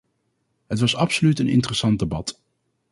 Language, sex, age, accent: Dutch, male, 40-49, Nederlands Nederlands